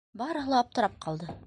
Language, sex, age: Bashkir, female, 30-39